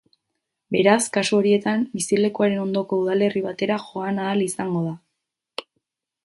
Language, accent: Basque, Erdialdekoa edo Nafarra (Gipuzkoa, Nafarroa)